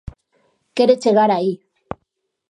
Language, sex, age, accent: Galician, female, 40-49, Oriental (común en zona oriental)